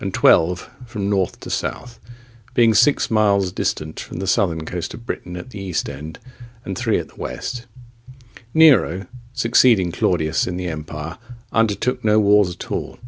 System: none